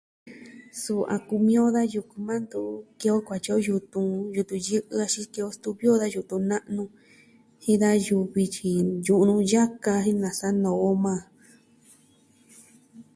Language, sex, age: Southwestern Tlaxiaco Mixtec, female, 19-29